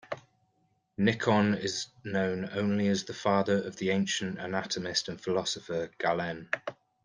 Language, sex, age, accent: English, male, 30-39, England English